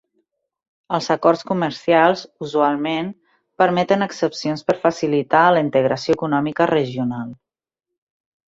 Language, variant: Catalan, Central